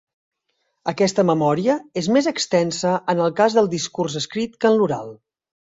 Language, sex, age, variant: Catalan, male, 40-49, Central